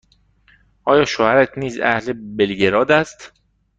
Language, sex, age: Persian, male, 19-29